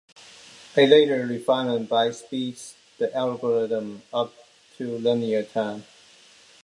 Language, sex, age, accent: English, male, 19-29, Hong Kong English